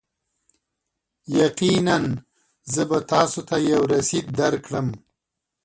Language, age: Pashto, 40-49